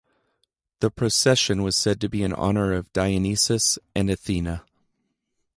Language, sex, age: English, male, 30-39